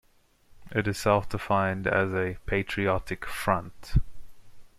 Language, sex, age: English, male, 19-29